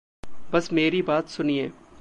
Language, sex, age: Hindi, male, 19-29